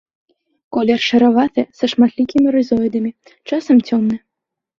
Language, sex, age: Belarusian, female, 19-29